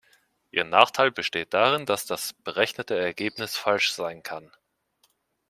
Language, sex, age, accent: German, male, 30-39, Deutschland Deutsch